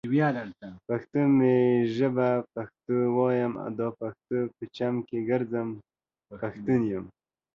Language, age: Pashto, under 19